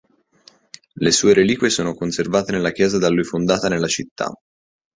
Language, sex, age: Italian, male, 19-29